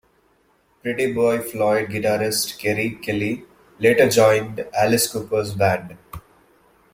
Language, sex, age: English, male, 19-29